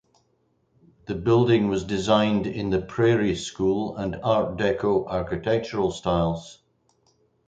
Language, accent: English, Scottish English